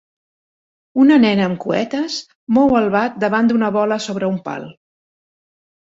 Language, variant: Catalan, Central